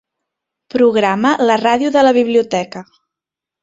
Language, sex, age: Catalan, female, 30-39